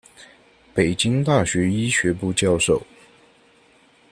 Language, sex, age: Chinese, male, 19-29